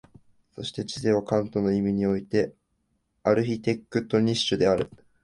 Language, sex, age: Japanese, male, 19-29